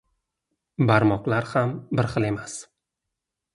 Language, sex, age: Uzbek, male, 19-29